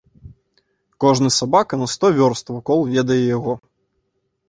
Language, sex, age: Belarusian, male, 19-29